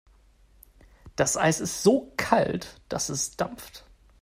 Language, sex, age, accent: German, male, 19-29, Deutschland Deutsch